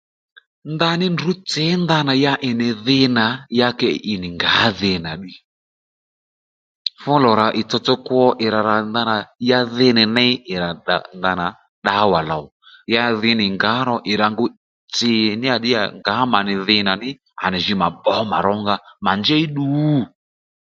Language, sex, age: Lendu, male, 30-39